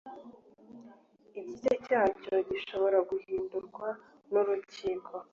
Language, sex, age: Kinyarwanda, female, 19-29